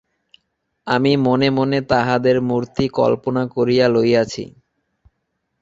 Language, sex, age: Bengali, female, 19-29